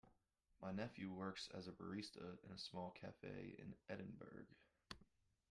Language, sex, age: English, male, 19-29